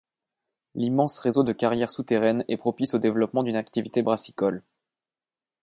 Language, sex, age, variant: French, male, 30-39, Français de métropole